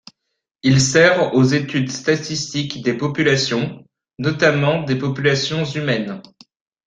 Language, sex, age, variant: French, male, 19-29, Français de métropole